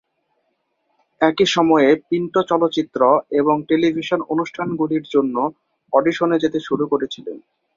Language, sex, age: Bengali, male, 19-29